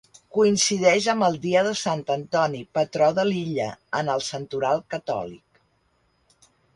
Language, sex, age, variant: Catalan, female, 60-69, Central